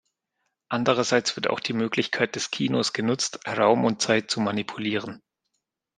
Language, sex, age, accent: German, male, 30-39, Deutschland Deutsch